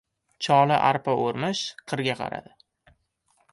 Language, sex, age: Uzbek, male, under 19